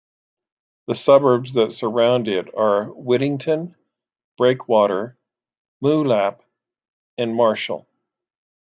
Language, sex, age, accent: English, male, 60-69, United States English